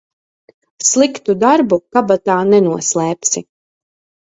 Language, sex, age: Latvian, female, 30-39